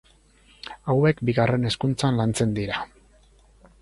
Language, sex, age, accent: Basque, male, 50-59, Erdialdekoa edo Nafarra (Gipuzkoa, Nafarroa)